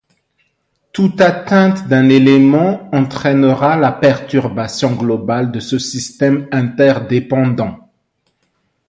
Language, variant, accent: French, Français d'Afrique subsaharienne et des îles africaines, Français de Madagascar